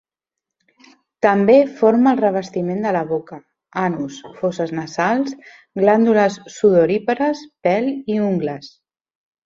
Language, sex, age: Catalan, female, 30-39